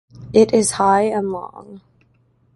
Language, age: English, 19-29